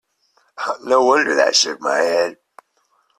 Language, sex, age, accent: English, male, 50-59, England English